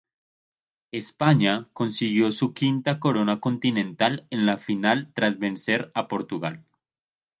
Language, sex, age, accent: Spanish, male, 19-29, Caribe: Cuba, Venezuela, Puerto Rico, República Dominicana, Panamá, Colombia caribeña, México caribeño, Costa del golfo de México